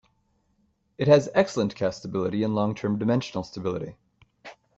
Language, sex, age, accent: English, male, 19-29, United States English